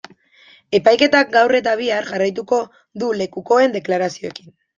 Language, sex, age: Basque, female, 19-29